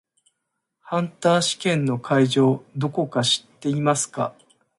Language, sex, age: Japanese, male, 40-49